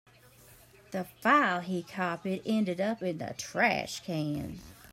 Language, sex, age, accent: English, female, 30-39, United States English